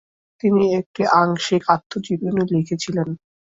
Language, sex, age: Bengali, male, under 19